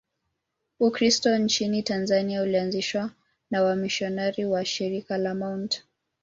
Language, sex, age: Swahili, male, 19-29